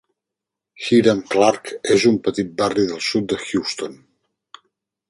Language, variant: Catalan, Central